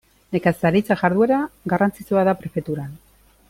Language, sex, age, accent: Basque, female, 40-49, Erdialdekoa edo Nafarra (Gipuzkoa, Nafarroa)